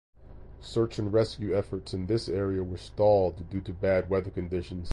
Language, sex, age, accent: English, male, 40-49, United States English